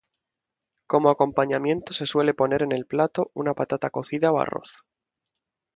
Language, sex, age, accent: Spanish, male, 19-29, España: Centro-Sur peninsular (Madrid, Toledo, Castilla-La Mancha)